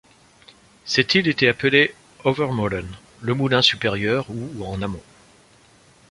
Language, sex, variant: French, male, Français de métropole